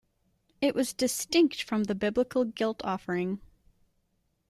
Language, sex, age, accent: English, female, 19-29, United States English